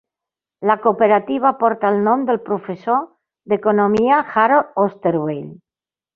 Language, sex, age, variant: Catalan, female, 70-79, Central